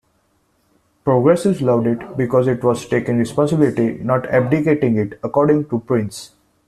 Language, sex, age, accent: English, male, 19-29, India and South Asia (India, Pakistan, Sri Lanka)